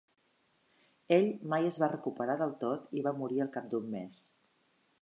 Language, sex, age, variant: Catalan, female, 50-59, Central